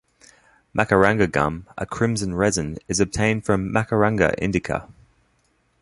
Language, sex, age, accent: English, male, 19-29, Australian English